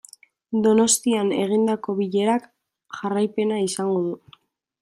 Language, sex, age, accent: Basque, female, 19-29, Mendebalekoa (Araba, Bizkaia, Gipuzkoako mendebaleko herri batzuk)